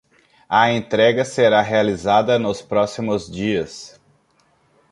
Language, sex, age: Portuguese, male, 30-39